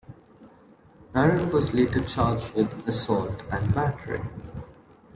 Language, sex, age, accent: English, male, 19-29, India and South Asia (India, Pakistan, Sri Lanka)